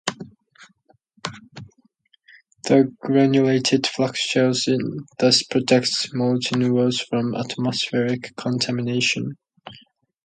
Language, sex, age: English, male, under 19